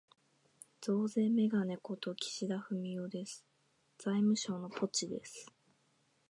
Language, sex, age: Japanese, female, 19-29